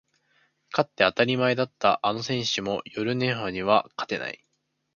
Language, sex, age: Japanese, male, 19-29